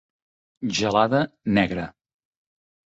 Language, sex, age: Catalan, male, 60-69